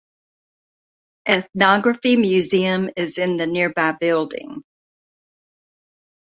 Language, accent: English, United States English